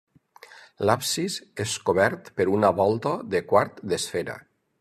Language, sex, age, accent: Catalan, male, 50-59, valencià